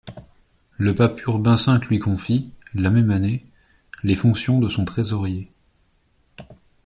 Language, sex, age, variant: French, male, 19-29, Français de métropole